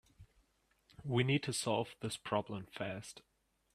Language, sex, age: English, male, under 19